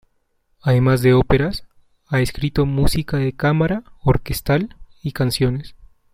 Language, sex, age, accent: Spanish, male, 19-29, Andino-Pacífico: Colombia, Perú, Ecuador, oeste de Bolivia y Venezuela andina